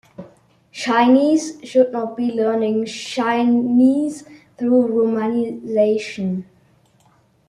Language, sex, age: English, male, under 19